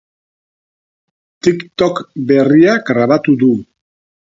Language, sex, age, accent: Basque, male, 50-59, Mendebalekoa (Araba, Bizkaia, Gipuzkoako mendebaleko herri batzuk)